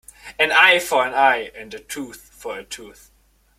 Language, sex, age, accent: English, male, 19-29, United States English